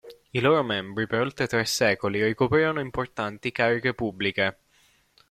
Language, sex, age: Italian, male, 19-29